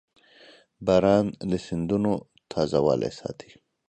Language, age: Pashto, 30-39